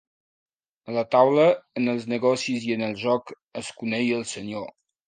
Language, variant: Catalan, Septentrional